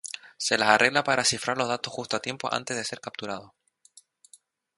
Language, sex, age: Spanish, male, 19-29